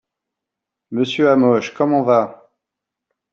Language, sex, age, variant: French, male, 40-49, Français de métropole